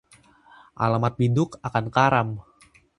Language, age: Indonesian, 19-29